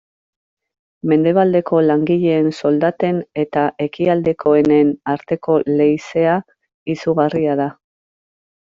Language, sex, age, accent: Basque, female, 40-49, Erdialdekoa edo Nafarra (Gipuzkoa, Nafarroa)